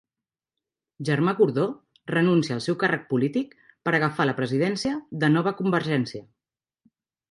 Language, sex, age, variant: Catalan, female, 40-49, Central